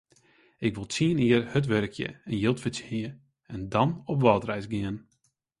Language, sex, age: Western Frisian, male, 19-29